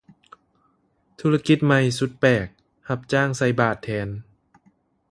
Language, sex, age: Lao, male, 19-29